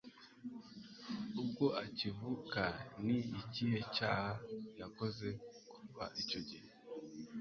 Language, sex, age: Kinyarwanda, male, 30-39